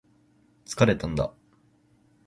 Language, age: Japanese, 19-29